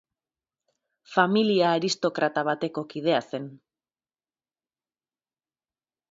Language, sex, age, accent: Basque, female, 30-39, Erdialdekoa edo Nafarra (Gipuzkoa, Nafarroa)